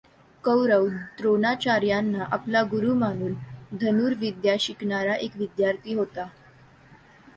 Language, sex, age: Marathi, female, under 19